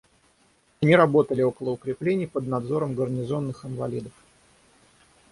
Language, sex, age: Russian, male, 30-39